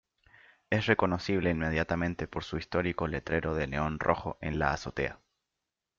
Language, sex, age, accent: Spanish, male, 19-29, Rioplatense: Argentina, Uruguay, este de Bolivia, Paraguay